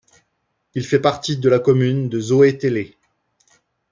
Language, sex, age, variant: French, male, 19-29, Français de métropole